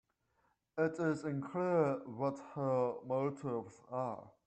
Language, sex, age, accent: English, male, 30-39, United States English